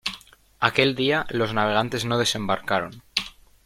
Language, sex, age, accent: Spanish, male, 19-29, España: Norte peninsular (Asturias, Castilla y León, Cantabria, País Vasco, Navarra, Aragón, La Rioja, Guadalajara, Cuenca)